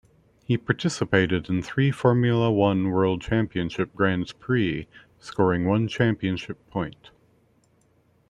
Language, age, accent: English, 40-49, United States English